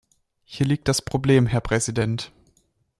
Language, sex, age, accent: German, male, 19-29, Deutschland Deutsch